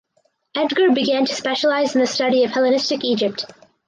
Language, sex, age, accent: English, female, under 19, United States English